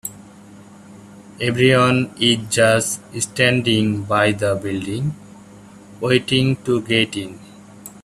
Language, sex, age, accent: English, male, 30-39, India and South Asia (India, Pakistan, Sri Lanka)